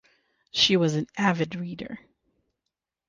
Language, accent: English, United States English; Canadian English